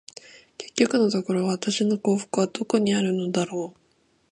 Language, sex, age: Japanese, female, 19-29